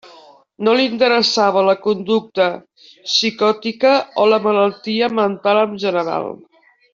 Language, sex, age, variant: Catalan, female, 60-69, Nord-Occidental